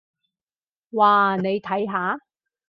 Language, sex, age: Cantonese, female, 30-39